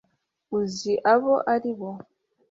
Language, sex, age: Kinyarwanda, female, 19-29